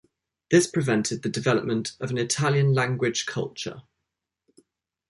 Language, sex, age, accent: English, male, 19-29, England English